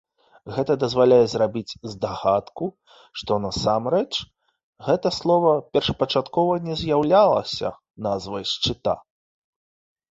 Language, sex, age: Belarusian, male, 30-39